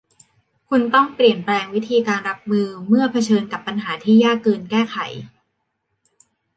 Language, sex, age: Thai, female, 30-39